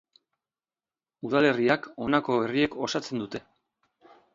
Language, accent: Basque, Erdialdekoa edo Nafarra (Gipuzkoa, Nafarroa)